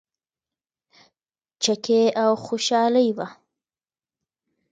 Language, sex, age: Pashto, female, 19-29